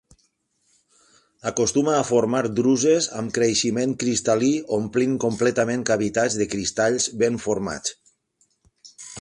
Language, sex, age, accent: Catalan, male, 50-59, valencià